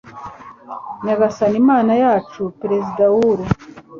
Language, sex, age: Kinyarwanda, female, 40-49